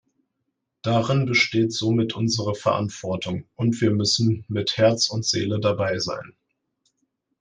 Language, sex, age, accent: German, male, 19-29, Deutschland Deutsch